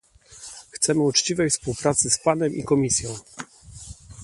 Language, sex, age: Polish, male, 30-39